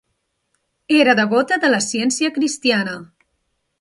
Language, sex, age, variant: Catalan, female, 30-39, Central